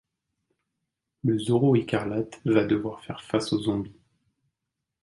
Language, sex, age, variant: French, male, 30-39, Français de métropole